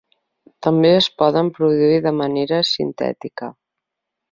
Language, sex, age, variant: Catalan, female, 40-49, Central